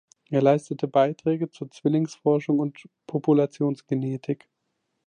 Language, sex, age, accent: German, male, 19-29, Deutschland Deutsch